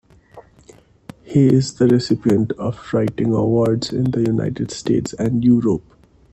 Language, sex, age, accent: English, male, 19-29, India and South Asia (India, Pakistan, Sri Lanka)